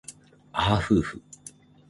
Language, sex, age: Japanese, male, 19-29